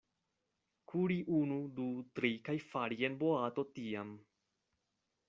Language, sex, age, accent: Esperanto, male, 19-29, Internacia